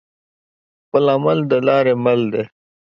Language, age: Pashto, 19-29